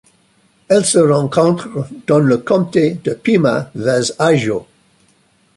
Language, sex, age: French, male, 60-69